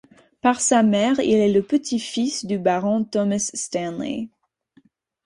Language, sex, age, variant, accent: French, female, 19-29, Français d'Amérique du Nord, Français des États-Unis